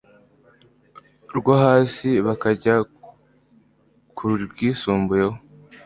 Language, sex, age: Kinyarwanda, male, under 19